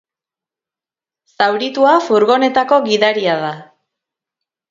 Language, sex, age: Basque, male, 30-39